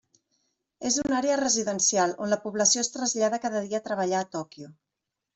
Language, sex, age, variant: Catalan, female, 40-49, Central